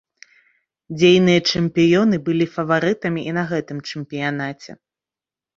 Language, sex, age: Belarusian, female, 30-39